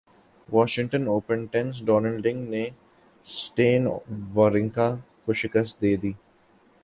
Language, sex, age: Urdu, male, 19-29